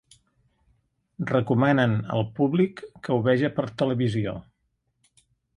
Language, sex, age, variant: Catalan, male, 50-59, Central